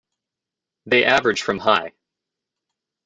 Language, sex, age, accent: English, male, 19-29, United States English